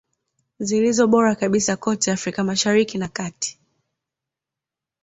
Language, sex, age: Swahili, female, 19-29